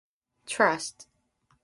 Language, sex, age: English, female, 19-29